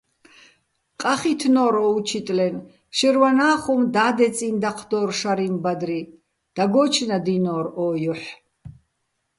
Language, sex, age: Bats, female, 60-69